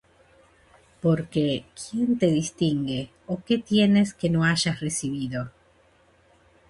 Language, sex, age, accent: Spanish, female, 60-69, Rioplatense: Argentina, Uruguay, este de Bolivia, Paraguay